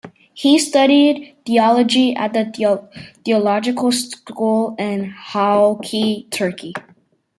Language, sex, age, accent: English, male, under 19, United States English